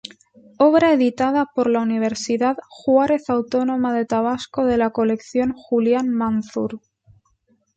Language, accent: Spanish, España: Centro-Sur peninsular (Madrid, Toledo, Castilla-La Mancha)